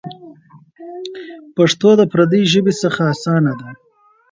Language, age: Pashto, 30-39